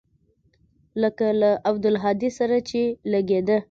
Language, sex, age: Pashto, female, 19-29